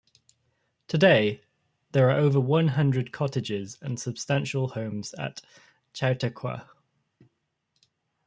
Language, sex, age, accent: English, male, 19-29, England English